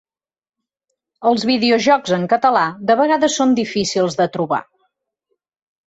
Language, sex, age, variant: Catalan, female, 40-49, Central